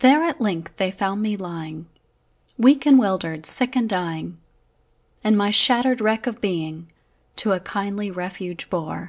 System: none